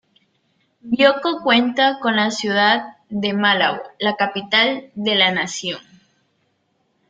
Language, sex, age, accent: Spanish, female, 19-29, Andino-Pacífico: Colombia, Perú, Ecuador, oeste de Bolivia y Venezuela andina